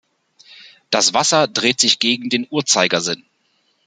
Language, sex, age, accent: German, male, 40-49, Deutschland Deutsch